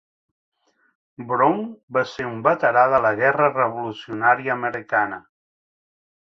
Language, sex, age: Catalan, male, 40-49